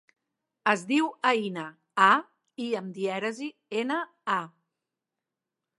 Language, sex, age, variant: Catalan, female, 50-59, Central